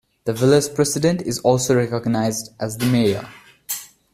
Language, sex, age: English, male, 19-29